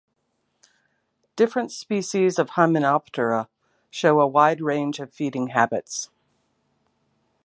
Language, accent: English, United States English